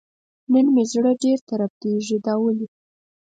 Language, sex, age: Pashto, female, under 19